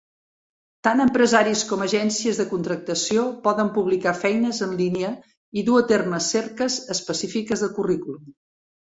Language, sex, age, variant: Catalan, female, 70-79, Central